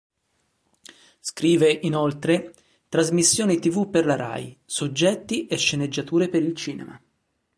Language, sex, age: Italian, male, 40-49